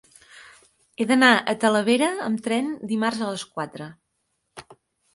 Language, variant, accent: Catalan, Central, Girona